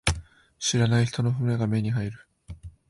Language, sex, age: Japanese, male, 19-29